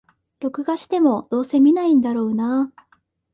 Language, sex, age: Japanese, female, 19-29